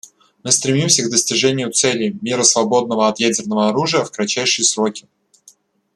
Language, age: Russian, 19-29